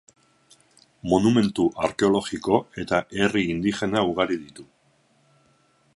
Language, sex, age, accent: Basque, male, 50-59, Erdialdekoa edo Nafarra (Gipuzkoa, Nafarroa)